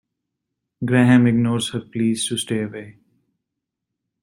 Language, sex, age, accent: English, male, 19-29, United States English